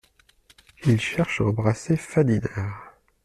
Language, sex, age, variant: French, male, 30-39, Français de métropole